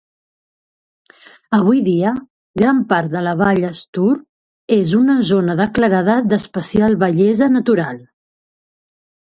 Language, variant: Catalan, Central